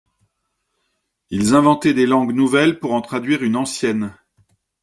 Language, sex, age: French, male, 50-59